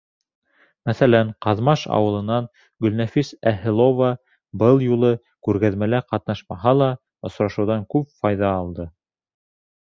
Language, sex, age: Bashkir, male, 19-29